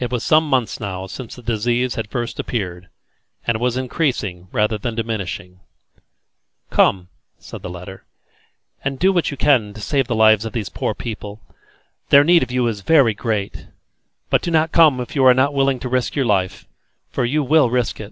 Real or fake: real